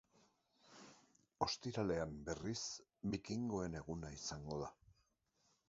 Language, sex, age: Basque, male, 60-69